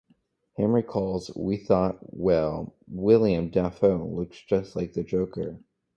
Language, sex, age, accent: English, male, under 19, United States English